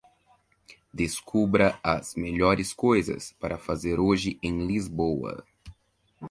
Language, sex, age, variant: Portuguese, male, 19-29, Portuguese (Brasil)